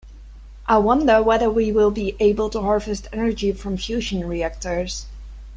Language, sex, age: English, female, 19-29